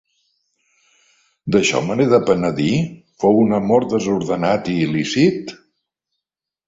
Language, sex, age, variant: Catalan, male, 70-79, Central